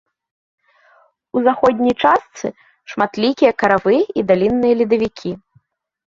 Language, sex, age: Belarusian, female, 19-29